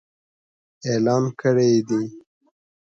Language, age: Pashto, under 19